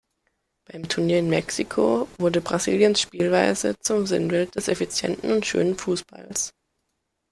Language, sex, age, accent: German, male, under 19, Deutschland Deutsch